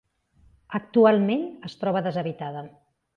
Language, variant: Catalan, Central